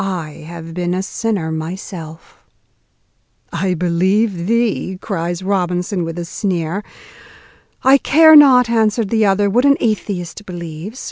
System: none